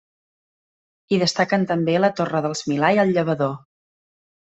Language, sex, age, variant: Catalan, female, 30-39, Central